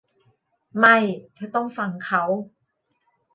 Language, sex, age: Thai, female, 40-49